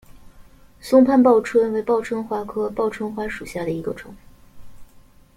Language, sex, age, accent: Chinese, female, 19-29, 出生地：黑龙江省